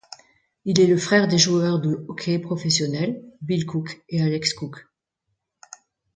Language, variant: French, Français de métropole